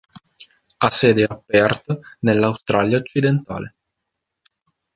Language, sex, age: Italian, male, 19-29